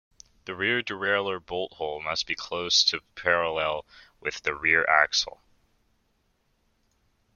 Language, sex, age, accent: English, male, under 19, United States English